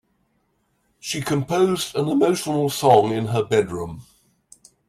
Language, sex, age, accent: English, male, 70-79, England English